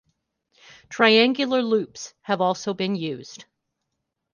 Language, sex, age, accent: English, female, 40-49, United States English